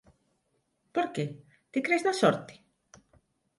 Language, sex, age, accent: Galician, female, 50-59, Neofalante